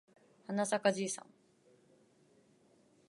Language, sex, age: Japanese, female, 19-29